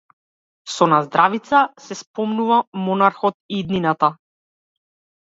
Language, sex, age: Macedonian, female, 30-39